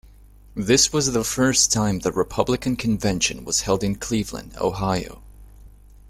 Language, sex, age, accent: English, male, 19-29, United States English